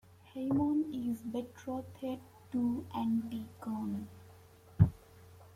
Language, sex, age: English, female, under 19